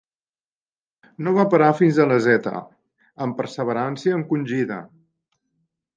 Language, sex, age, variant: Catalan, male, 50-59, Central